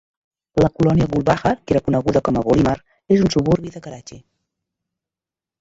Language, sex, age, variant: Catalan, female, 50-59, Central